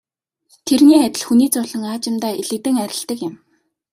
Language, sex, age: Mongolian, female, 19-29